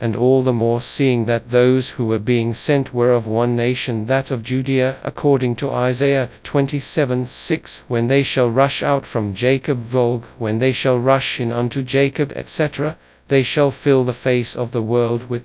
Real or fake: fake